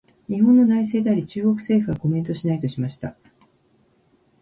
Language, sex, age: Japanese, female, 60-69